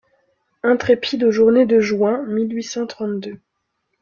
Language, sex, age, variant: French, female, 19-29, Français de métropole